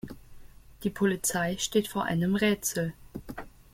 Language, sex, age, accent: German, female, 19-29, Deutschland Deutsch